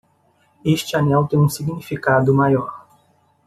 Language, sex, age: Portuguese, male, 30-39